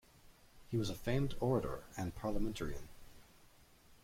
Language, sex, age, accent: English, male, 19-29, United States English